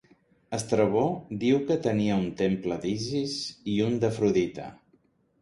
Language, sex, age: Catalan, male, 50-59